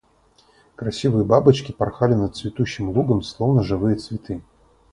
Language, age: Russian, 30-39